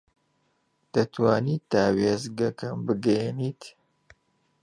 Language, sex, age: Central Kurdish, male, 30-39